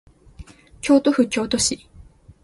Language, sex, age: Japanese, female, 19-29